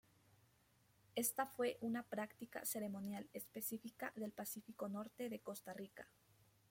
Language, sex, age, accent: Spanish, female, 19-29, Andino-Pacífico: Colombia, Perú, Ecuador, oeste de Bolivia y Venezuela andina